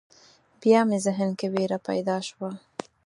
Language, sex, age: Pashto, female, 30-39